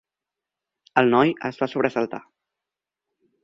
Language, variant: Catalan, Central